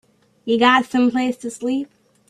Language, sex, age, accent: English, female, under 19, United States English